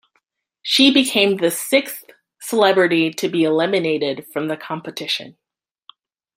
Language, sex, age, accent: English, female, 19-29, United States English